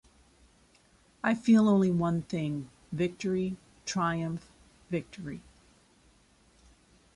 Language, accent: English, United States English